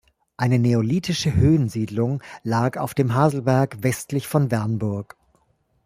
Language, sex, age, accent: German, male, 40-49, Deutschland Deutsch